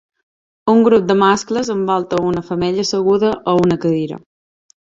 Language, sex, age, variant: Catalan, female, 19-29, Balear